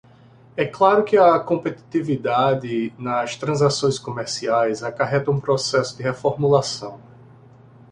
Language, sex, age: Portuguese, male, 40-49